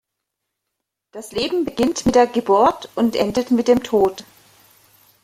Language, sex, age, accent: German, female, 40-49, Deutschland Deutsch